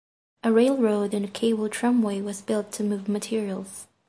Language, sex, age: English, female, 19-29